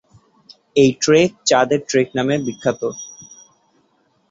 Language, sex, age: Bengali, male, 19-29